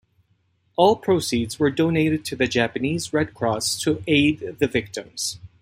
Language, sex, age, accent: English, male, 40-49, Canadian English